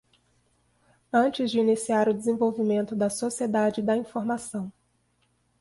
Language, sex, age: Portuguese, female, 30-39